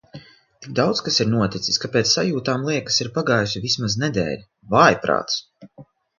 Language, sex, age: Latvian, female, 40-49